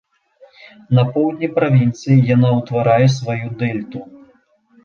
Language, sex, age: Belarusian, male, 19-29